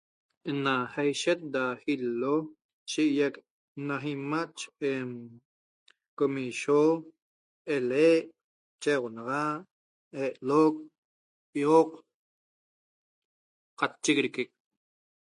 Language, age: Toba, 30-39